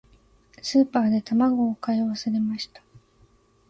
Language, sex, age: Japanese, female, 19-29